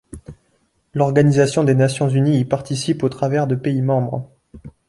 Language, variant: French, Français de métropole